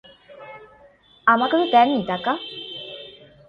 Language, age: Bengali, 19-29